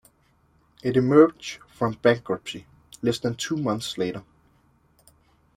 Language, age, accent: English, 19-29, England English